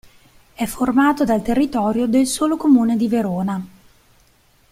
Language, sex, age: Italian, female, 40-49